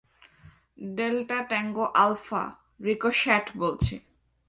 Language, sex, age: Bengali, female, 19-29